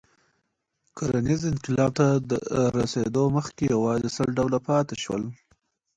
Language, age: Pashto, 19-29